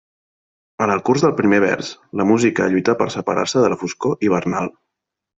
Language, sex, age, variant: Catalan, male, 30-39, Central